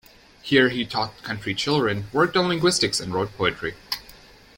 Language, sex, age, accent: English, male, 19-29, United States English